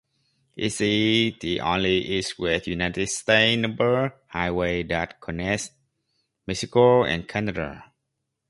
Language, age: English, 30-39